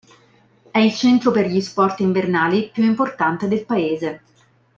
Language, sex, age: Italian, female, 30-39